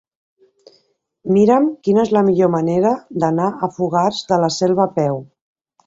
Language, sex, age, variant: Catalan, female, 40-49, Central